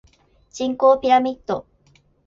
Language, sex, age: Japanese, female, 19-29